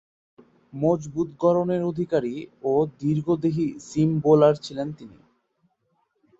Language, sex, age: Bengali, male, 19-29